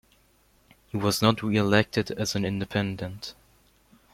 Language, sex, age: English, male, under 19